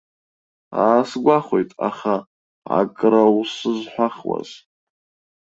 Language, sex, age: Abkhazian, male, 19-29